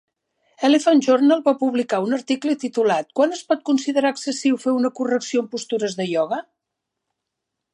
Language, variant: Catalan, Central